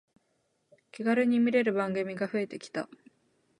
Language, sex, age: Japanese, female, 19-29